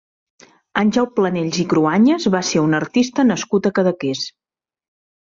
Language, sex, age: Catalan, female, 40-49